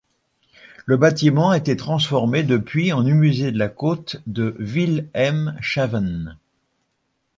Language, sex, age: French, male, 70-79